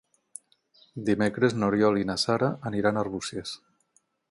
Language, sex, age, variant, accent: Catalan, male, 40-49, Tortosí, nord-occidental